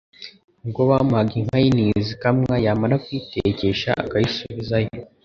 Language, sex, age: Kinyarwanda, male, under 19